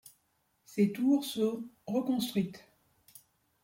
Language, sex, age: French, female, 50-59